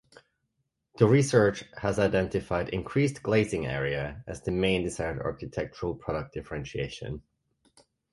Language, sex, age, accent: English, male, 30-39, United States English